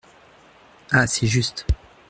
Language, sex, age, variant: French, male, 30-39, Français de métropole